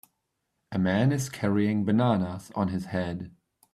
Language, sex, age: English, male, 30-39